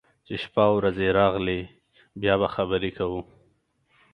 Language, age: Pashto, 19-29